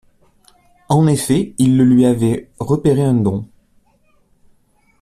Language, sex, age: French, male, 40-49